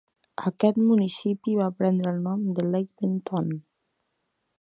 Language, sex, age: Catalan, female, 19-29